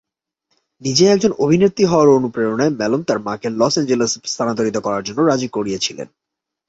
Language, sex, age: Bengali, male, 19-29